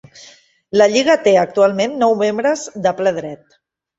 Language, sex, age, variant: Catalan, female, 40-49, Central